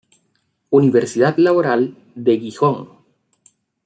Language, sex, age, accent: Spanish, male, 40-49, Andino-Pacífico: Colombia, Perú, Ecuador, oeste de Bolivia y Venezuela andina